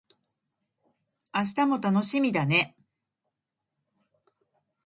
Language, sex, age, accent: Japanese, female, 50-59, 標準語; 東京